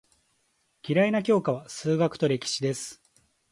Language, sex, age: Japanese, male, 30-39